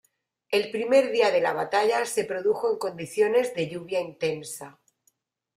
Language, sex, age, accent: Spanish, female, 40-49, España: Sur peninsular (Andalucia, Extremadura, Murcia)